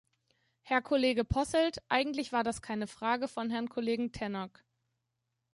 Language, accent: German, Deutschland Deutsch